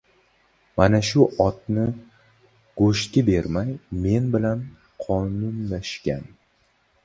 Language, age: Uzbek, 19-29